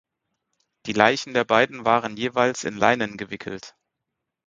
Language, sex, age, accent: German, male, 30-39, Deutschland Deutsch